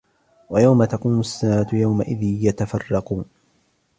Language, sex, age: Arabic, male, 19-29